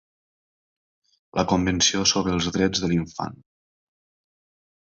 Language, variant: Catalan, Nord-Occidental